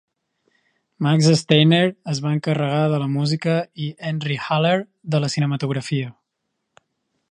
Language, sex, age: Catalan, female, 19-29